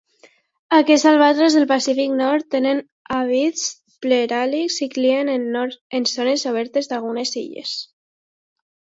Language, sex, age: Catalan, female, under 19